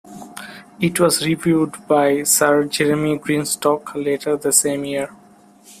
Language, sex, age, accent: English, male, 19-29, India and South Asia (India, Pakistan, Sri Lanka)